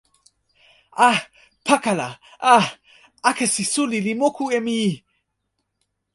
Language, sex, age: Toki Pona, male, 30-39